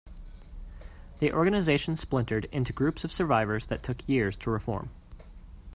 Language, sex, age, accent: English, male, 19-29, United States English